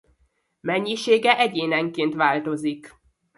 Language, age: Hungarian, 30-39